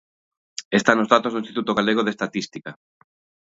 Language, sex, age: Galician, male, 30-39